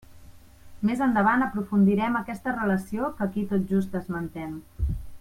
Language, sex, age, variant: Catalan, female, 30-39, Central